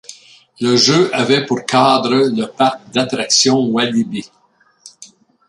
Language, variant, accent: French, Français d'Amérique du Nord, Français du Canada